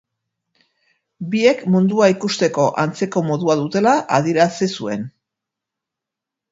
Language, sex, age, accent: Basque, female, 50-59, Erdialdekoa edo Nafarra (Gipuzkoa, Nafarroa)